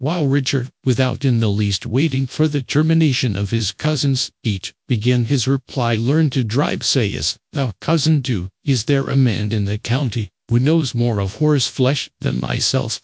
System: TTS, GradTTS